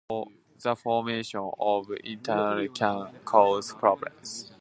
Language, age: English, under 19